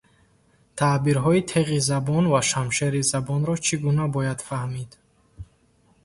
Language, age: Tajik, 19-29